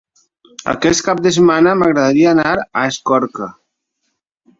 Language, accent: Catalan, valencià